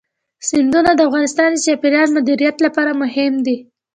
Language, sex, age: Pashto, female, under 19